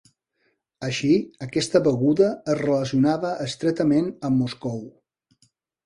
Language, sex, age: Catalan, male, 50-59